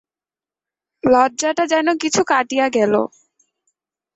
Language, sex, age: Bengali, female, 19-29